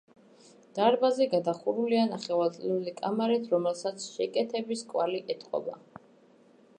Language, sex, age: Georgian, female, under 19